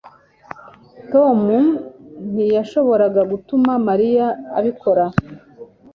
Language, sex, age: Kinyarwanda, female, 40-49